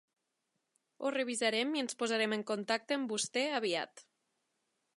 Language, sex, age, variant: Catalan, female, 30-39, Nord-Occidental